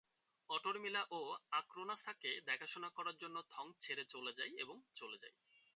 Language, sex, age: Bengali, male, 19-29